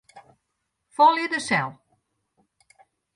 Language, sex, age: Western Frisian, female, 60-69